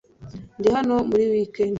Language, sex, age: Kinyarwanda, male, 30-39